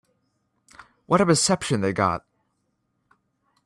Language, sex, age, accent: English, male, under 19, United States English